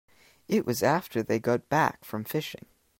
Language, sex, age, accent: English, male, under 19, United States English